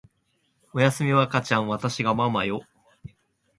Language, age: Japanese, 19-29